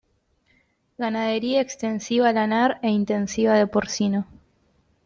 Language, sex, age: Spanish, female, 19-29